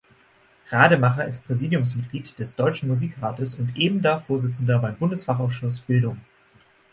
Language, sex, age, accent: German, male, 19-29, Deutschland Deutsch; Norddeutsch